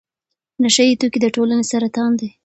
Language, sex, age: Pashto, female, 19-29